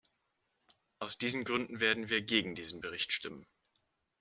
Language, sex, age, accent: German, male, 19-29, Deutschland Deutsch